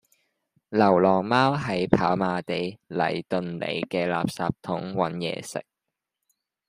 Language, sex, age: Cantonese, male, 19-29